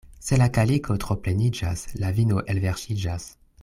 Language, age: Esperanto, 19-29